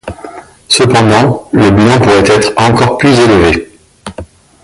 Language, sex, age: French, male, 40-49